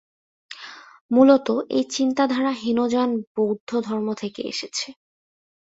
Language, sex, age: Bengali, female, 19-29